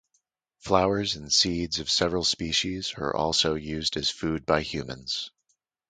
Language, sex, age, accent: English, male, 30-39, United States English